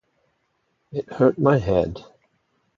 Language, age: English, 40-49